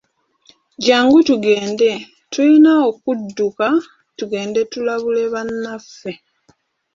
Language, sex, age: Ganda, female, 19-29